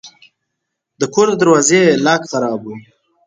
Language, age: Pashto, 19-29